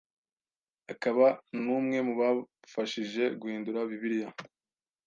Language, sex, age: Kinyarwanda, male, 19-29